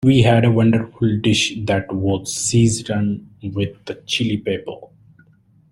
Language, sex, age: English, male, 30-39